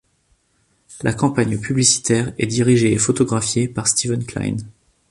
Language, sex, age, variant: French, male, 30-39, Français de métropole